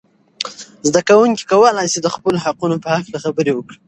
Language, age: Pashto, 19-29